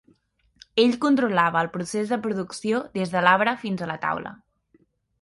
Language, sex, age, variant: Catalan, female, 19-29, Central